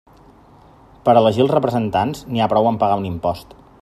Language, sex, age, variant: Catalan, male, 30-39, Central